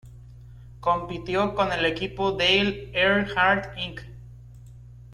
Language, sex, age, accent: Spanish, male, 19-29, México